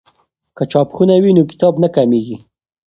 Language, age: Pashto, 19-29